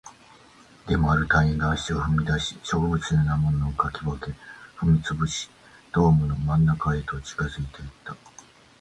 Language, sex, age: Japanese, male, 50-59